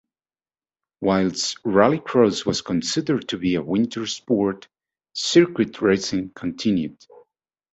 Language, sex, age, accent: English, male, 40-49, United States English